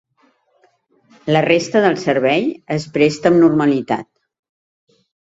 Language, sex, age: Catalan, female, 60-69